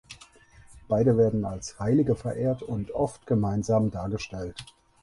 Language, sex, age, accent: German, male, 30-39, Deutschland Deutsch